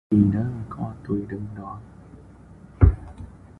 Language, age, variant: Vietnamese, 19-29, Hà Nội